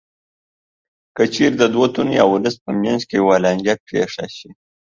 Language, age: Pashto, under 19